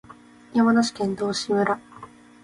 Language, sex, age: Japanese, female, 19-29